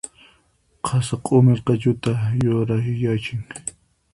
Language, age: Puno Quechua, 19-29